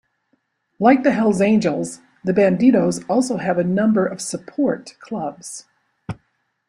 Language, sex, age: English, female, 60-69